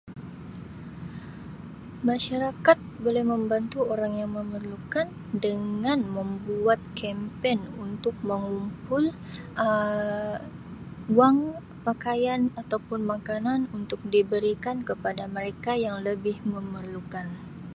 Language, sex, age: Sabah Malay, female, 19-29